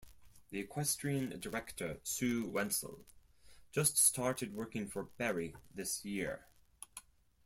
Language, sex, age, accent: English, male, 30-39, United States English